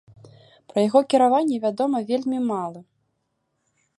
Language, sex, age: Belarusian, female, 19-29